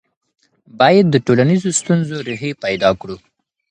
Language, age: Pashto, 19-29